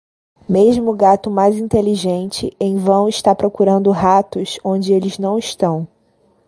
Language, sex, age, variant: Portuguese, female, 30-39, Portuguese (Brasil)